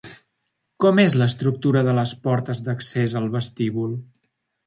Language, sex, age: Catalan, male, 40-49